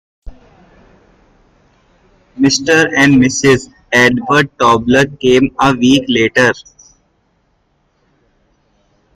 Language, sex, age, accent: English, male, under 19, India and South Asia (India, Pakistan, Sri Lanka)